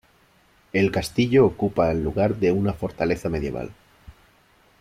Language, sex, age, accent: Spanish, male, 30-39, España: Sur peninsular (Andalucia, Extremadura, Murcia)